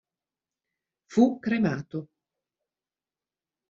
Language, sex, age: Italian, female, 40-49